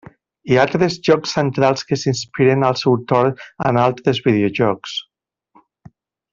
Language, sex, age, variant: Catalan, male, 40-49, Central